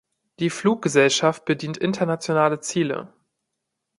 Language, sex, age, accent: German, male, 19-29, Deutschland Deutsch